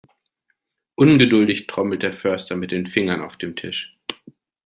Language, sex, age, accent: German, male, 40-49, Deutschland Deutsch